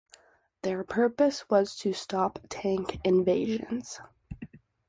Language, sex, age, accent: English, female, 19-29, United States English